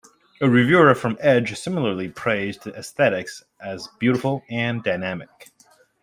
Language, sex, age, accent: English, male, 40-49, United States English